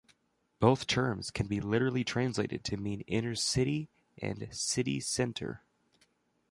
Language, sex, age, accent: English, male, under 19, United States English